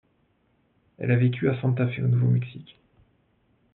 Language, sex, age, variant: French, male, 40-49, Français de métropole